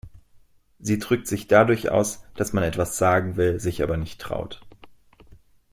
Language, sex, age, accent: German, male, 30-39, Deutschland Deutsch